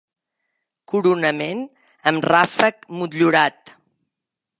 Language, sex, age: Catalan, female, 60-69